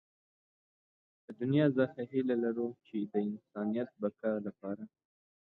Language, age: Pashto, 19-29